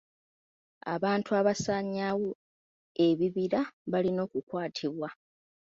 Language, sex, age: Ganda, female, 30-39